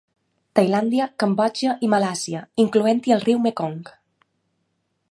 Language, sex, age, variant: Catalan, female, 30-39, Balear